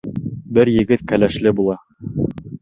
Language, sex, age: Bashkir, male, 19-29